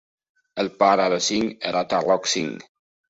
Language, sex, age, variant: Catalan, male, 19-29, Septentrional